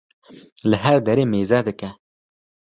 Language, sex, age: Kurdish, male, 19-29